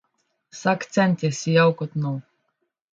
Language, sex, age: Slovenian, male, 19-29